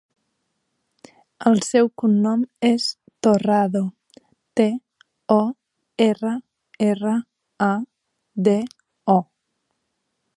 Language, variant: Catalan, Central